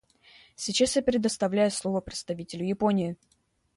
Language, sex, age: Russian, male, under 19